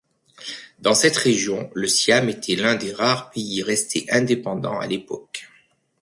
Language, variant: French, Français de métropole